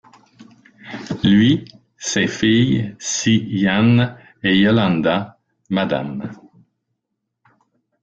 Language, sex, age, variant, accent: French, male, 50-59, Français d'Amérique du Nord, Français du Canada